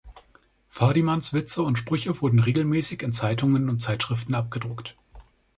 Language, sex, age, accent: German, male, 19-29, Deutschland Deutsch